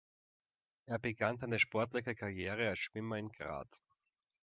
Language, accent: German, Österreichisches Deutsch